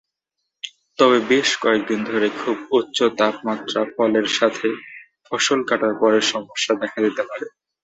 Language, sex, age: Bengali, male, 19-29